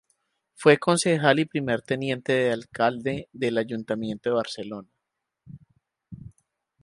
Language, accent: Spanish, Caribe: Cuba, Venezuela, Puerto Rico, República Dominicana, Panamá, Colombia caribeña, México caribeño, Costa del golfo de México